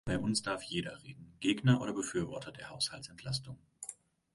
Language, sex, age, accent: German, male, 19-29, Deutschland Deutsch